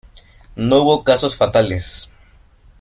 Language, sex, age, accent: Spanish, male, under 19, México